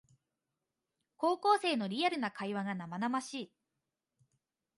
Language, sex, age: Japanese, female, 19-29